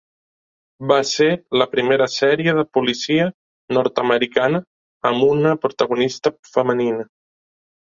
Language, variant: Catalan, Central